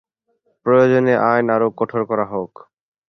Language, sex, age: Bengali, male, 19-29